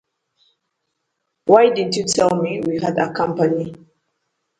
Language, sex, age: English, female, 19-29